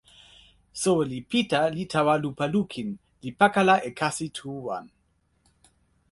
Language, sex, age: Toki Pona, male, 30-39